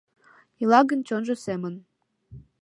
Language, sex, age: Mari, female, under 19